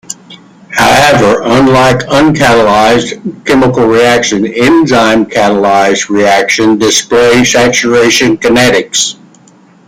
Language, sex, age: English, male, 60-69